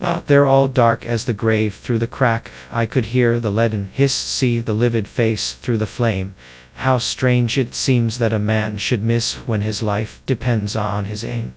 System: TTS, FastPitch